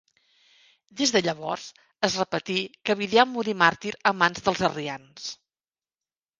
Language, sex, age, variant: Catalan, female, 50-59, Nord-Occidental